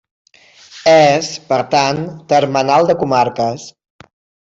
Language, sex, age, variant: Catalan, male, 30-39, Septentrional